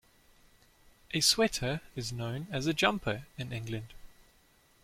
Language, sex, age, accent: English, male, 19-29, Southern African (South Africa, Zimbabwe, Namibia)